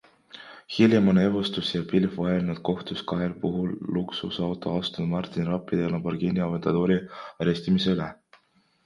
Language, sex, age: Estonian, male, 19-29